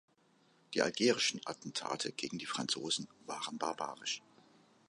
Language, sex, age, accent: German, male, 50-59, Deutschland Deutsch